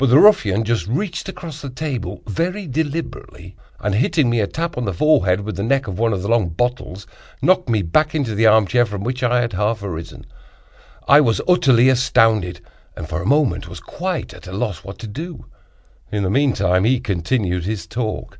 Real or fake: real